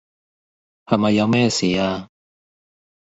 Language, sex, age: Cantonese, male, 50-59